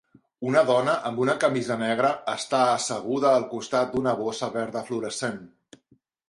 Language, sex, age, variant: Catalan, male, 50-59, Central